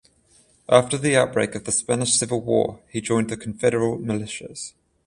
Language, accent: English, United States English; Australian English; England English; New Zealand English; Welsh English